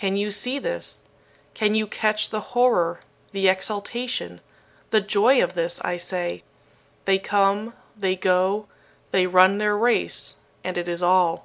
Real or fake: real